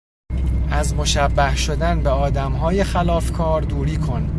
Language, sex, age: Persian, male, 30-39